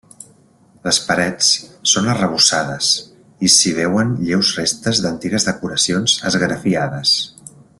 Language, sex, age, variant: Catalan, male, 40-49, Central